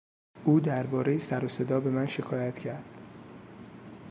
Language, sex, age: Persian, male, 19-29